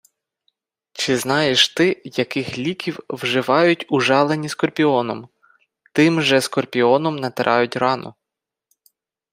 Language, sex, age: Ukrainian, male, 30-39